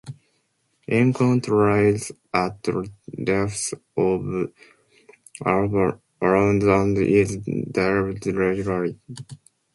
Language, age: English, 19-29